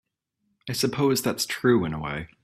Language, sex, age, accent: English, male, 19-29, United States English